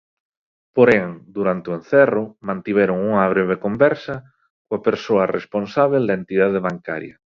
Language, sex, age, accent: Galician, male, 30-39, Normativo (estándar)